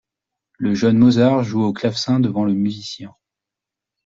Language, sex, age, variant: French, male, 40-49, Français de métropole